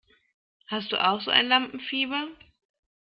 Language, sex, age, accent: German, female, 19-29, Deutschland Deutsch